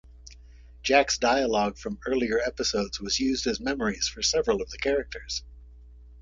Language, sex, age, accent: English, male, 40-49, United States English